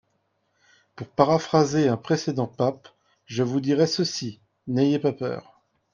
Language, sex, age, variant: French, male, 30-39, Français de métropole